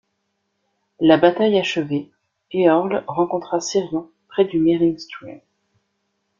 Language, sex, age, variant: French, female, 19-29, Français de métropole